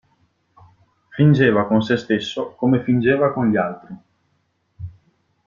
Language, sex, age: Italian, male, 19-29